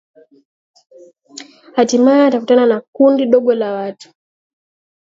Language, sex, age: Swahili, female, 19-29